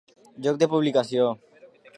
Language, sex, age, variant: Catalan, male, under 19, Alacantí